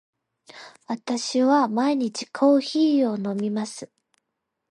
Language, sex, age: Japanese, female, 19-29